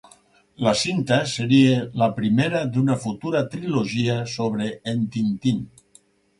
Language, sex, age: Catalan, male, 60-69